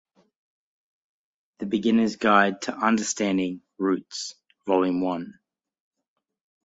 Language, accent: English, Australian English